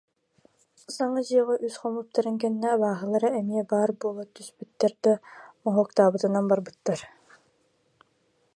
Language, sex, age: Yakut, female, 19-29